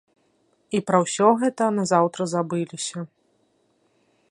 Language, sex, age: Belarusian, female, 19-29